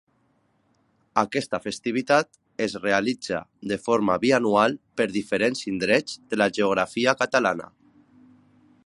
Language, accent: Catalan, valencià